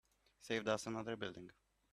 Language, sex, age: English, male, 19-29